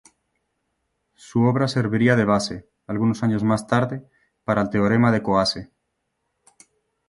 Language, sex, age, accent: Spanish, male, 30-39, España: Norte peninsular (Asturias, Castilla y León, Cantabria, País Vasco, Navarra, Aragón, La Rioja, Guadalajara, Cuenca)